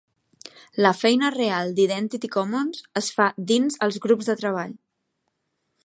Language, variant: Catalan, Central